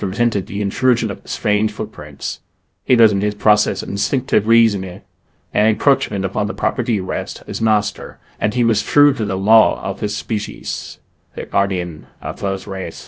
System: TTS, VITS